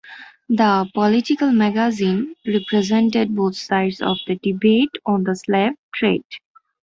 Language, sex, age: English, female, 19-29